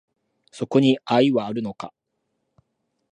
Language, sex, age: Japanese, male, 30-39